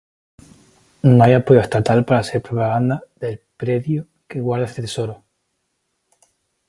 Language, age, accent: Spanish, 19-29, España: Islas Canarias